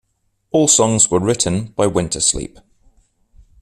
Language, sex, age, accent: English, male, 30-39, England English